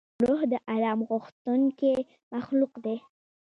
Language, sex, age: Pashto, female, under 19